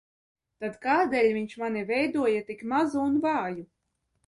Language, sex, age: Latvian, female, 19-29